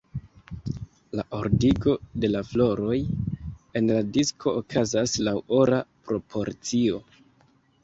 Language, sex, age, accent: Esperanto, male, 19-29, Internacia